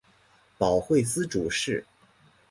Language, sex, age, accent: Chinese, male, 19-29, 出生地：黑龙江省